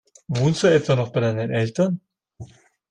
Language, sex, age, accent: German, male, 19-29, Österreichisches Deutsch